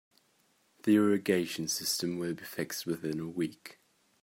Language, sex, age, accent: English, male, under 19, England English